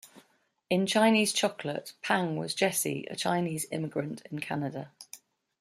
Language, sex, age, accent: English, female, 50-59, England English